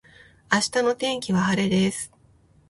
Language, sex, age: Japanese, female, 30-39